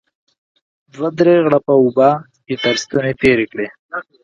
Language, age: Pashto, 19-29